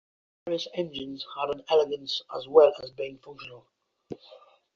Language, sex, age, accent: English, male, 50-59, England English